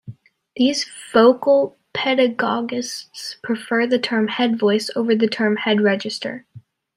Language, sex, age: English, female, under 19